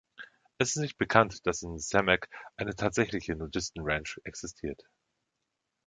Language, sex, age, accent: German, male, 30-39, Deutschland Deutsch